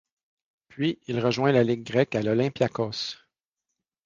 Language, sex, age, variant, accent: French, male, 50-59, Français d'Amérique du Nord, Français du Canada